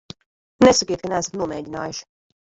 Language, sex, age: Latvian, female, 30-39